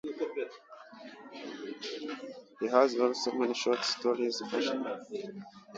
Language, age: English, 19-29